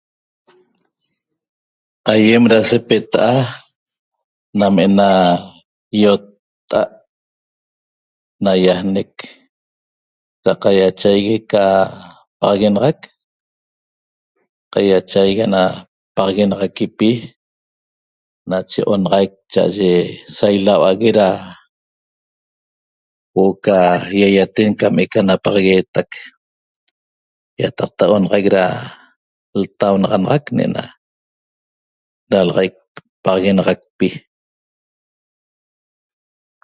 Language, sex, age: Toba, male, 60-69